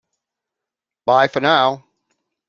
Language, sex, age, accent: English, male, 70-79, United States English